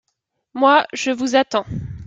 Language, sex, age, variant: French, female, 19-29, Français de métropole